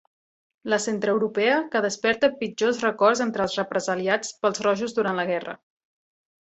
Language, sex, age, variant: Catalan, female, 30-39, Central